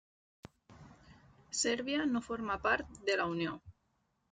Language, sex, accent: Catalan, female, valencià